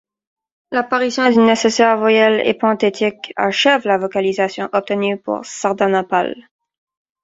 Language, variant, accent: French, Français d'Amérique du Nord, Français du Canada